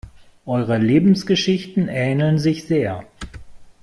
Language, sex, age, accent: German, male, 50-59, Deutschland Deutsch